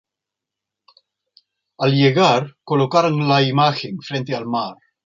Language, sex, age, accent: Spanish, male, 50-59, América central